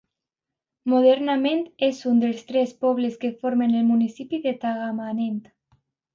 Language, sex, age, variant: Catalan, female, under 19, Alacantí